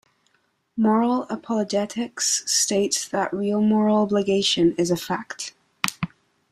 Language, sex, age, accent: English, female, under 19, England English